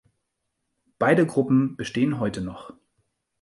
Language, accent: German, Deutschland Deutsch